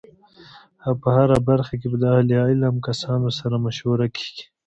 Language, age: Pashto, 19-29